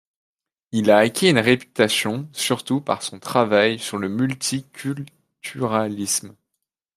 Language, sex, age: French, male, 19-29